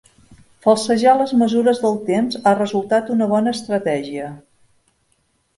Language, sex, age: Catalan, female, 50-59